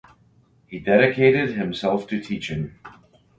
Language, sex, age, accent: English, male, 40-49, Canadian English